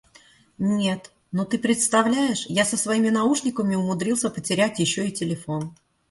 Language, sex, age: Russian, female, 40-49